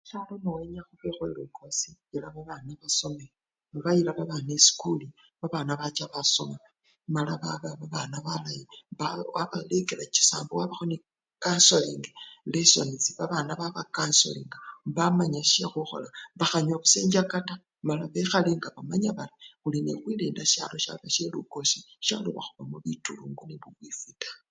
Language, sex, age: Luyia, female, 50-59